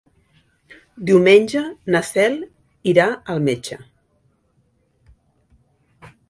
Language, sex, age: Catalan, female, 60-69